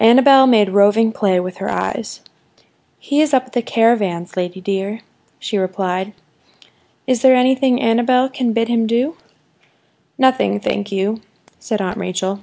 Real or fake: real